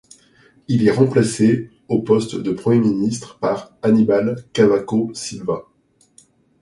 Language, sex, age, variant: French, male, 40-49, Français de métropole